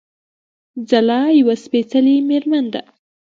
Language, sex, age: Pashto, female, 19-29